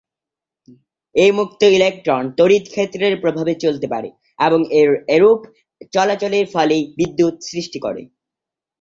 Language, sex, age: Bengali, male, 19-29